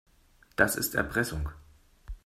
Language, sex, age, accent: German, male, 40-49, Deutschland Deutsch